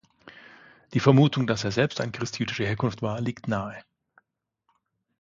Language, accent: German, Deutschland Deutsch